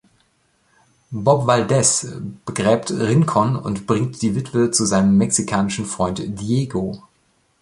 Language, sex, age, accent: German, male, 40-49, Deutschland Deutsch